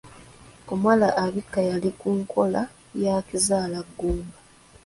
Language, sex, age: Ganda, female, 19-29